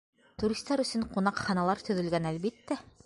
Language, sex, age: Bashkir, female, 30-39